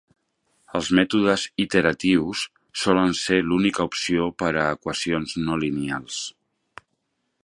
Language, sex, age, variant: Catalan, male, 40-49, Central